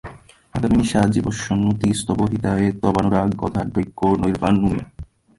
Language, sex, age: Bengali, male, 19-29